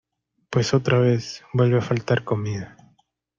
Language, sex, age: Spanish, male, 19-29